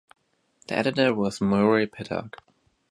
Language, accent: English, United States English